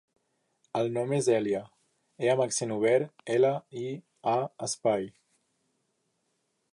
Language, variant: Catalan, Central